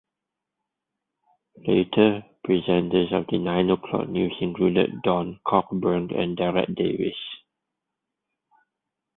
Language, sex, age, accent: English, male, 30-39, Malaysian English